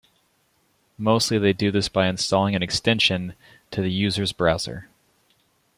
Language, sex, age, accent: English, male, 30-39, United States English